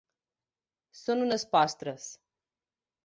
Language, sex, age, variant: Catalan, female, 30-39, Central